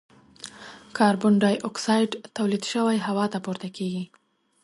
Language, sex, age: Pashto, female, 19-29